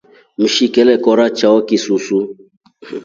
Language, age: Rombo, 30-39